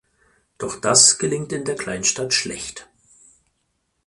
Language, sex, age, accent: German, male, 40-49, Deutschland Deutsch